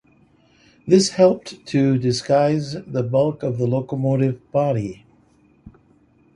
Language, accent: English, United States English